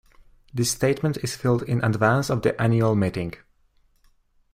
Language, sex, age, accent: English, male, under 19, United States English